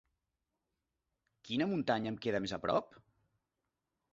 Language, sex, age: Catalan, male, 50-59